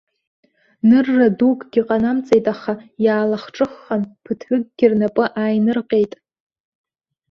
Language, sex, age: Abkhazian, female, 19-29